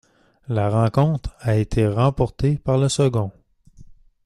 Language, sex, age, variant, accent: French, male, 19-29, Français d'Amérique du Nord, Français du Canada